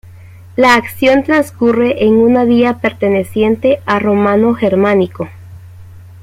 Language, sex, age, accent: Spanish, female, 30-39, América central